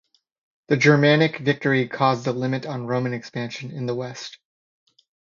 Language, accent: English, United States English